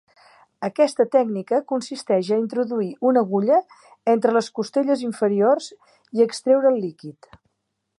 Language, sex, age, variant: Catalan, female, 70-79, Central